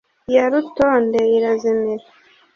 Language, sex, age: Kinyarwanda, female, 30-39